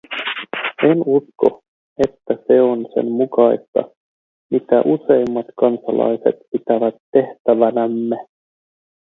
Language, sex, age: Finnish, male, 30-39